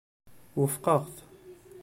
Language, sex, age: Kabyle, male, 30-39